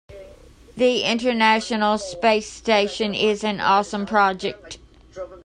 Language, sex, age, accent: English, female, 60-69, United States English